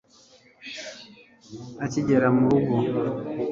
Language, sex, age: Kinyarwanda, male, 50-59